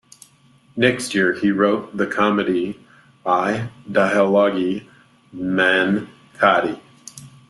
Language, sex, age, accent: English, male, 30-39, United States English